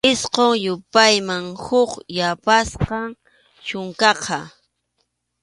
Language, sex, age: Arequipa-La Unión Quechua, female, 30-39